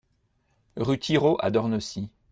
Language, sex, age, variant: French, male, 40-49, Français de métropole